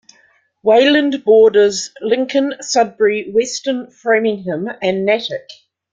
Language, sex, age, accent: English, female, 60-69, New Zealand English